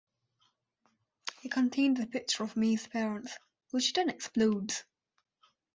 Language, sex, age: English, male, under 19